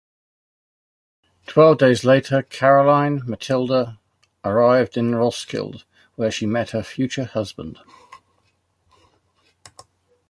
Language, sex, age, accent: English, male, 60-69, England English